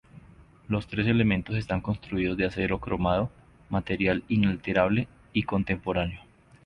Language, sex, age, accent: Spanish, male, 19-29, Andino-Pacífico: Colombia, Perú, Ecuador, oeste de Bolivia y Venezuela andina